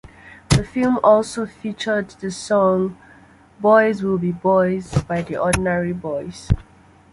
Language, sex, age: English, female, 30-39